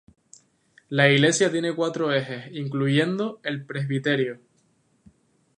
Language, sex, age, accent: Spanish, male, 19-29, España: Islas Canarias